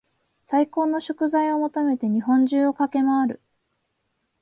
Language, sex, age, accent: Japanese, female, 19-29, 関東